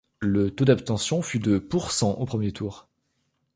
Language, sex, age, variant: French, male, 19-29, Français de métropole